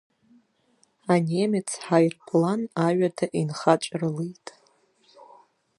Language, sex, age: Abkhazian, female, 19-29